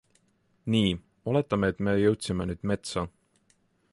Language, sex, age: Estonian, male, 19-29